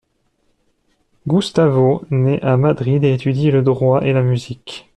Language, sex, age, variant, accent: French, male, 40-49, Français d'Europe, Français de Suisse